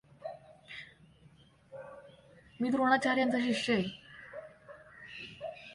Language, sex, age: Marathi, female, under 19